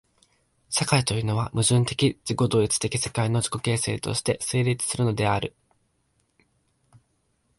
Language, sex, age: Japanese, male, 19-29